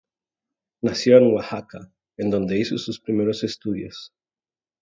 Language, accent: Spanish, Chileno: Chile, Cuyo